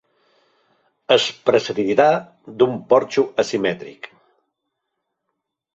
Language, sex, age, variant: Catalan, male, 60-69, Central